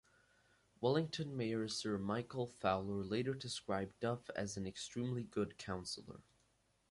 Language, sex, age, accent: English, male, under 19, United States English